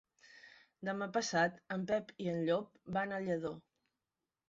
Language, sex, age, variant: Catalan, female, 60-69, Central